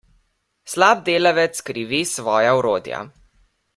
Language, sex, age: Slovenian, male, under 19